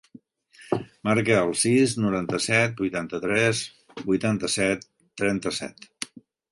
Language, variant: Catalan, Central